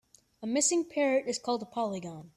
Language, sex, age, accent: English, male, under 19, United States English